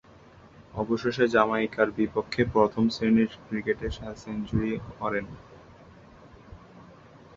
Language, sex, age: Bengali, male, 19-29